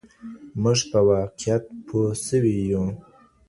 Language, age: Pashto, 19-29